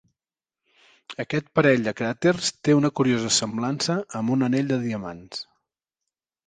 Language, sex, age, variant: Catalan, male, 40-49, Central